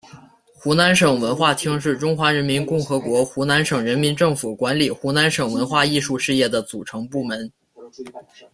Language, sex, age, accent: Chinese, male, 19-29, 出生地：黑龙江省